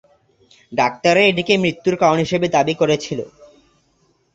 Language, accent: Bengali, Bengali